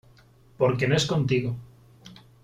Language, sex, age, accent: Spanish, male, 40-49, España: Sur peninsular (Andalucia, Extremadura, Murcia)